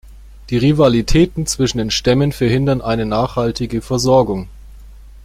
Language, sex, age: German, male, 30-39